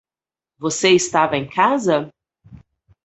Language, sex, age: Portuguese, female, 40-49